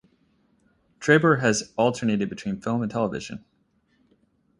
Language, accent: English, United States English